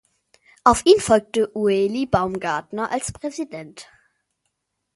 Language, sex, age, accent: German, male, 40-49, Deutschland Deutsch